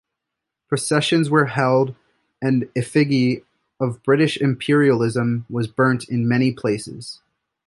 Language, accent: English, United States English